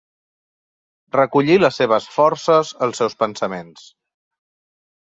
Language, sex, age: Catalan, male, 40-49